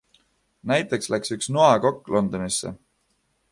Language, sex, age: Estonian, male, 19-29